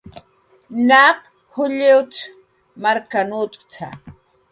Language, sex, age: Jaqaru, female, 40-49